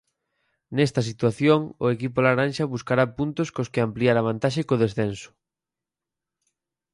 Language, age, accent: Galician, under 19, Normativo (estándar)